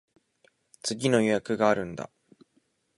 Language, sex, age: Japanese, male, 19-29